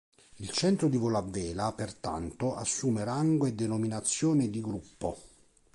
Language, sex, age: Italian, male, 40-49